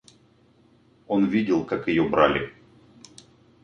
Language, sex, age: Russian, male, 40-49